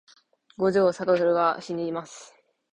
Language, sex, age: Japanese, female, 19-29